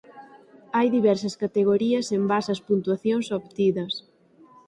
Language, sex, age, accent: Galician, female, 19-29, Atlántico (seseo e gheada)